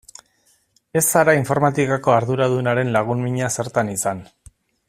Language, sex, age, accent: Basque, male, 40-49, Erdialdekoa edo Nafarra (Gipuzkoa, Nafarroa)